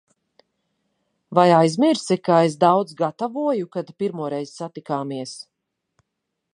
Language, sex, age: Latvian, female, 30-39